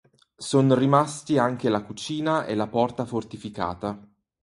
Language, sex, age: Italian, male, 30-39